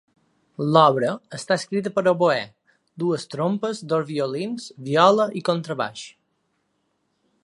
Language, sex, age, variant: Catalan, male, 30-39, Balear